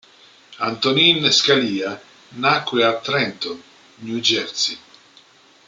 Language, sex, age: Italian, male, 40-49